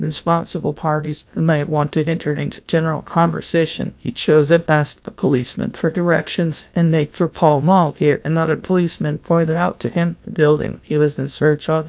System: TTS, GlowTTS